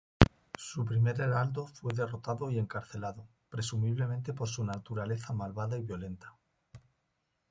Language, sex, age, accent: Spanish, male, 40-49, España: Centro-Sur peninsular (Madrid, Toledo, Castilla-La Mancha)